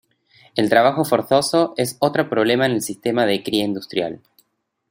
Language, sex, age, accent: Spanish, male, 30-39, Rioplatense: Argentina, Uruguay, este de Bolivia, Paraguay